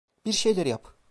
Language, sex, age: Turkish, male, 19-29